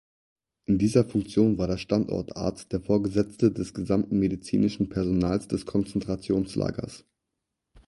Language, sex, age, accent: German, male, 19-29, Deutschland Deutsch